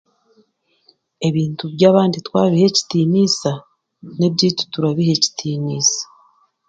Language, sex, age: Chiga, female, 40-49